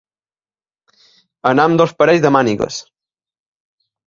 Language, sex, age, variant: Catalan, male, 19-29, Balear